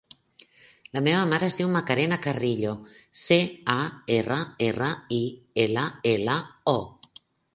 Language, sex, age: Catalan, female, 50-59